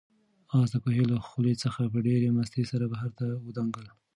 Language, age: Pashto, 19-29